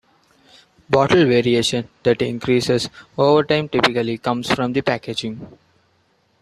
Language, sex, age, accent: English, male, under 19, India and South Asia (India, Pakistan, Sri Lanka)